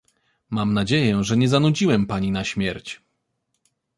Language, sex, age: Polish, male, 30-39